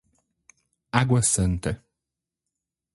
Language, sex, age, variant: Portuguese, male, 30-39, Portuguese (Brasil)